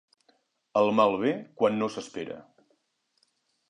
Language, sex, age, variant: Catalan, male, 40-49, Nord-Occidental